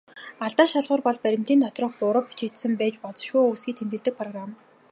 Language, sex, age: Mongolian, female, 19-29